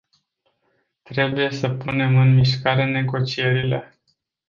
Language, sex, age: Romanian, male, 40-49